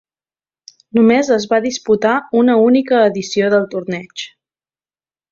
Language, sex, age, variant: Catalan, female, 19-29, Central